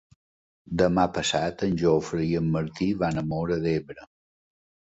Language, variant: Catalan, Balear